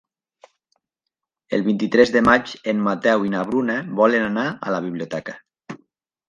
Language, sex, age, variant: Catalan, male, 40-49, Nord-Occidental